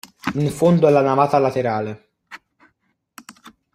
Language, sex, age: Italian, male, under 19